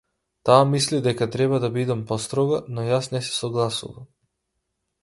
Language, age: Macedonian, 19-29